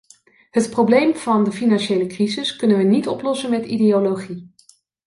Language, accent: Dutch, Nederlands Nederlands